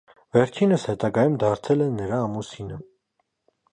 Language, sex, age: Armenian, male, 19-29